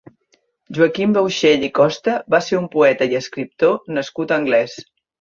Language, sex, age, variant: Catalan, female, 60-69, Central